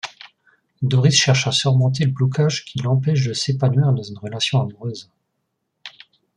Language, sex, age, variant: French, male, 30-39, Français de métropole